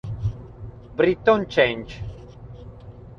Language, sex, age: Italian, male, 30-39